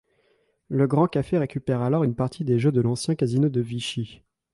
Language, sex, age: French, male, under 19